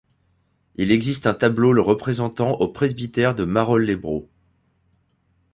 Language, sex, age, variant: French, male, 40-49, Français de métropole